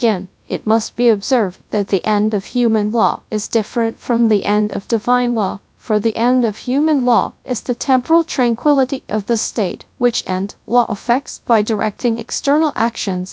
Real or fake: fake